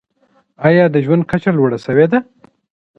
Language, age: Pashto, 30-39